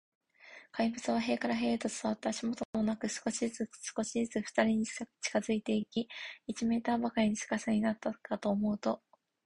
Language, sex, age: Japanese, female, 19-29